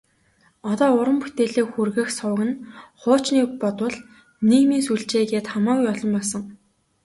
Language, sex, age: Mongolian, female, 19-29